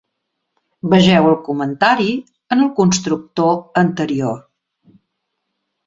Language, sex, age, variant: Catalan, female, 60-69, Central